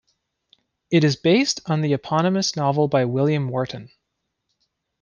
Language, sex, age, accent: English, male, 30-39, Canadian English